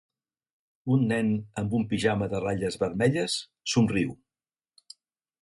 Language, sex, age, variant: Catalan, male, 60-69, Central